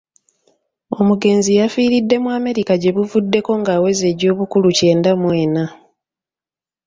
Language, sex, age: Ganda, female, 30-39